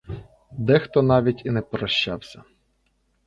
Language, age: Ukrainian, 30-39